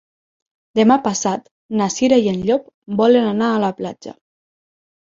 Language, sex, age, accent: Catalan, female, 19-29, Lleidatà